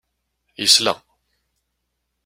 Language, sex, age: Kabyle, male, 40-49